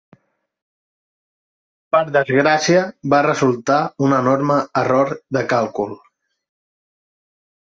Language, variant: Catalan, Central